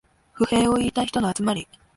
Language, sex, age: Japanese, female, 19-29